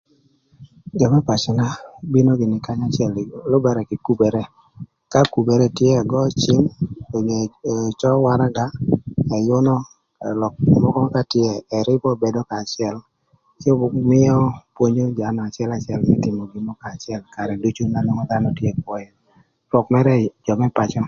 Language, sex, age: Thur, male, 40-49